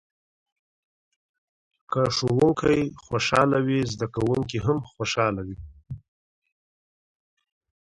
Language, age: Pashto, 30-39